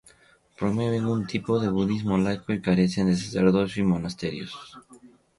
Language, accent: Spanish, México